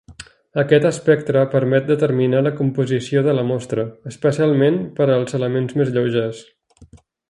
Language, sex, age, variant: Catalan, male, 30-39, Central